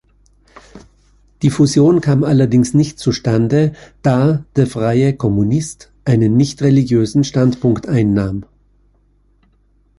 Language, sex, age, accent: German, male, 50-59, Österreichisches Deutsch